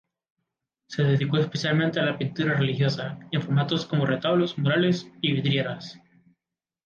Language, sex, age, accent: Spanish, male, 19-29, América central